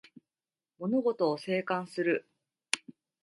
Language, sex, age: Japanese, female, 30-39